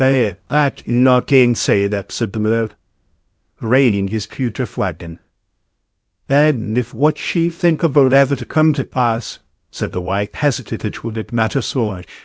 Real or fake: fake